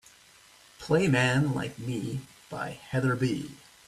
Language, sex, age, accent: English, male, 40-49, United States English